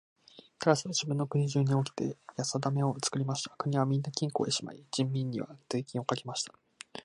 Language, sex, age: Japanese, male, 19-29